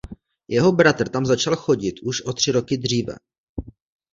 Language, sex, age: Czech, male, 19-29